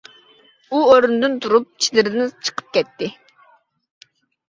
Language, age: Uyghur, 30-39